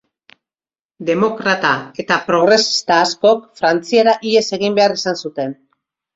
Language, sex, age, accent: Basque, female, 50-59, Mendebalekoa (Araba, Bizkaia, Gipuzkoako mendebaleko herri batzuk)